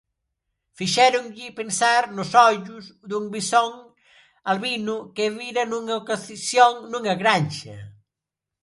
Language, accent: Galician, Neofalante